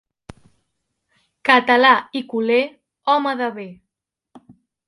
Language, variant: Catalan, Central